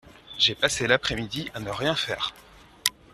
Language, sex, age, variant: French, male, 19-29, Français de métropole